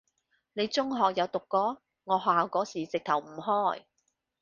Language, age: Cantonese, 30-39